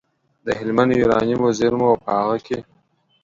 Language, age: Pashto, 19-29